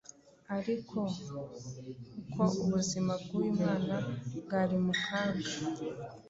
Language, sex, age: Kinyarwanda, female, 19-29